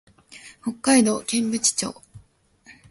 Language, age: Japanese, 19-29